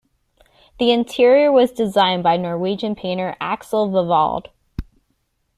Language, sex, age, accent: English, female, 19-29, United States English